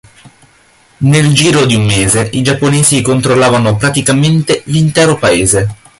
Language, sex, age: Italian, male, 19-29